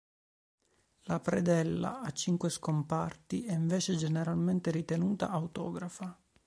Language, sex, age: Italian, male, 30-39